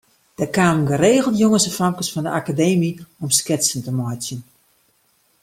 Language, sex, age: Western Frisian, female, 50-59